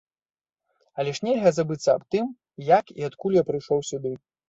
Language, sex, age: Belarusian, male, 30-39